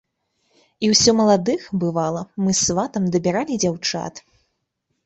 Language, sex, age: Belarusian, female, 19-29